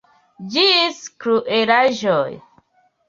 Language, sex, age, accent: Esperanto, female, 30-39, Internacia